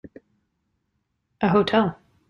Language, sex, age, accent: English, female, 30-39, United States English